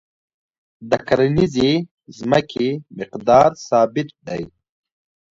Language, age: Pashto, 19-29